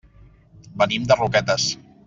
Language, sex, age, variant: Catalan, male, 30-39, Central